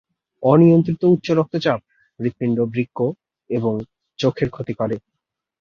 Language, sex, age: Bengali, male, 19-29